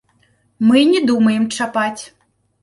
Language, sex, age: Belarusian, female, 30-39